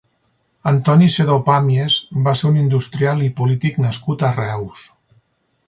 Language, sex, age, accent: Catalan, male, 50-59, Lleidatà